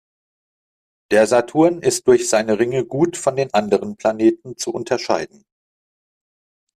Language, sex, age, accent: German, male, 40-49, Deutschland Deutsch